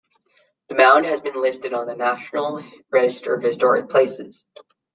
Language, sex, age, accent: English, male, under 19, United States English